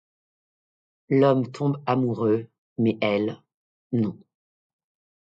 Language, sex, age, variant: French, female, 40-49, Français de métropole